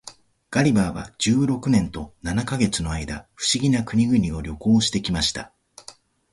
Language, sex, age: Japanese, male, 30-39